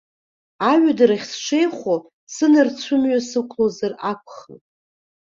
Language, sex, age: Abkhazian, female, 40-49